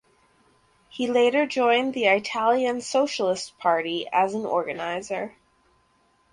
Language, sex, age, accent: English, female, 30-39, Canadian English